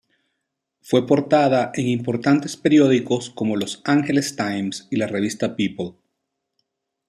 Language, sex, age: Spanish, male, 50-59